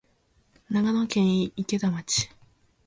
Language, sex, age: Japanese, female, 19-29